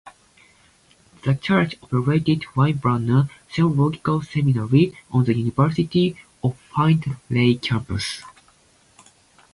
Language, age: English, 19-29